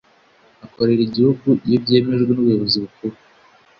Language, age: Kinyarwanda, under 19